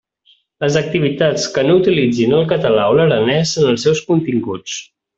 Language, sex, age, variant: Catalan, male, 30-39, Central